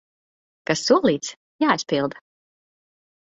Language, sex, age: Latvian, female, 30-39